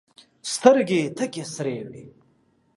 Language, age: Pashto, 30-39